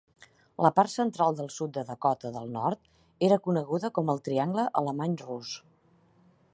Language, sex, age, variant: Catalan, female, 40-49, Central